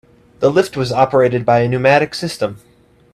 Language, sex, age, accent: English, male, 19-29, United States English